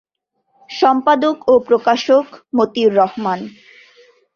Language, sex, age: Bengali, female, 19-29